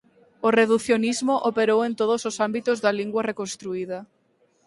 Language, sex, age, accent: Galician, female, 19-29, Atlántico (seseo e gheada)